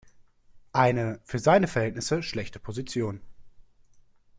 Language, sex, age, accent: German, male, 19-29, Deutschland Deutsch